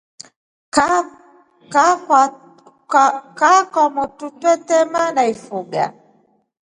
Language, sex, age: Rombo, female, 40-49